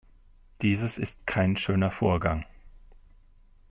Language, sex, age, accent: German, male, 40-49, Deutschland Deutsch